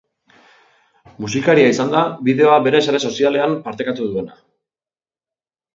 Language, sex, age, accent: Basque, male, 30-39, Mendebalekoa (Araba, Bizkaia, Gipuzkoako mendebaleko herri batzuk)